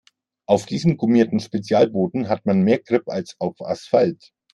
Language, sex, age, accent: German, male, 50-59, Deutschland Deutsch